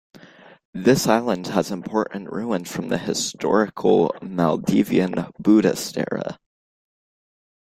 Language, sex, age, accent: English, male, under 19, United States English